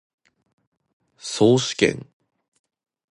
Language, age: Japanese, 19-29